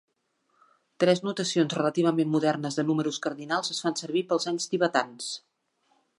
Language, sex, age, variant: Catalan, female, 50-59, Central